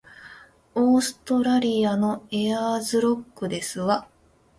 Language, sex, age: Japanese, female, 19-29